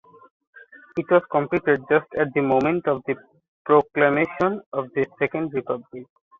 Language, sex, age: English, male, 19-29